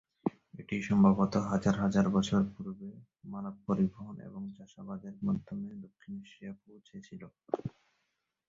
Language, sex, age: Bengali, male, 19-29